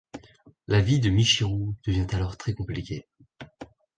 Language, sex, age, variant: French, female, 19-29, Français de métropole